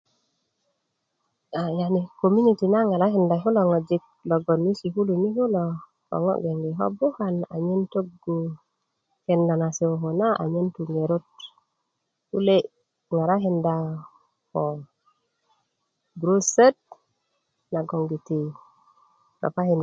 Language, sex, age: Kuku, female, 19-29